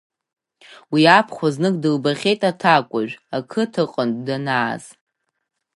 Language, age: Abkhazian, under 19